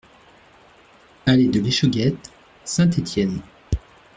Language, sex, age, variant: French, male, 30-39, Français de métropole